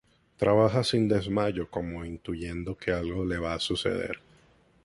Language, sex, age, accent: Spanish, male, 19-29, Caribe: Cuba, Venezuela, Puerto Rico, República Dominicana, Panamá, Colombia caribeña, México caribeño, Costa del golfo de México